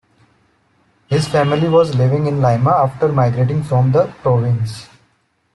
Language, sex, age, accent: English, male, 19-29, India and South Asia (India, Pakistan, Sri Lanka)